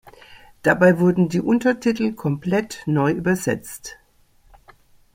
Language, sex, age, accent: German, female, 60-69, Deutschland Deutsch